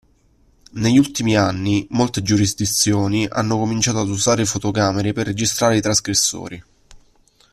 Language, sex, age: Italian, male, 19-29